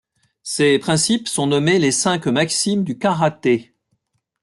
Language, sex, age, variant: French, male, 50-59, Français de métropole